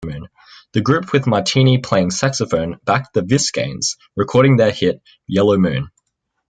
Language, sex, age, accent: English, male, under 19, Australian English